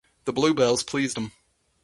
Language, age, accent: English, 19-29, United States English